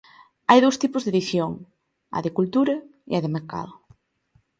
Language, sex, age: Galician, female, 19-29